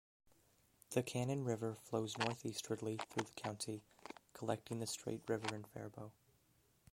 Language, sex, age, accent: English, male, under 19, Canadian English